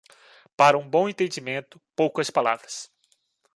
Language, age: Portuguese, 19-29